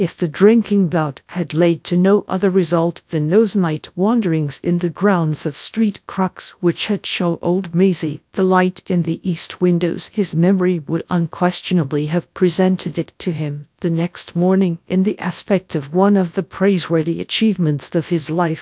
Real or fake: fake